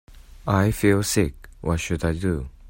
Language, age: English, under 19